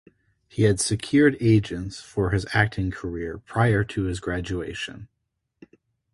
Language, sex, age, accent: English, male, 30-39, United States English